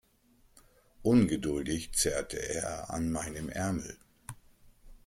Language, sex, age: German, male, 50-59